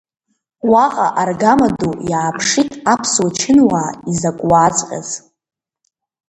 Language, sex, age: Abkhazian, female, under 19